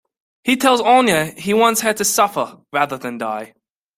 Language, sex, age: English, male, 19-29